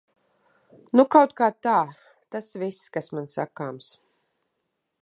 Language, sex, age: Latvian, female, 40-49